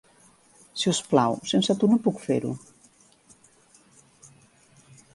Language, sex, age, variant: Catalan, female, 40-49, Central